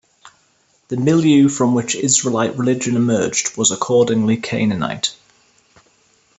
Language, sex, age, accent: English, male, 19-29, England English